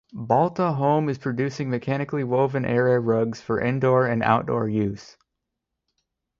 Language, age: English, under 19